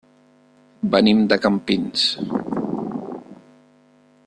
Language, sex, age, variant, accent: Catalan, male, 40-49, Central, central